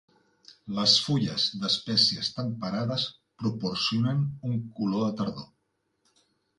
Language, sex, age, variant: Catalan, male, 40-49, Central